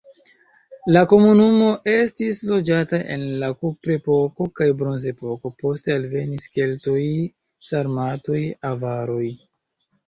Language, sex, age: Esperanto, male, 19-29